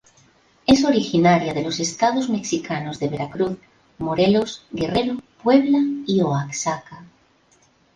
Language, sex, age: Spanish, female, 50-59